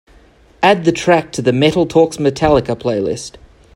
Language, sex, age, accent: English, male, 30-39, Australian English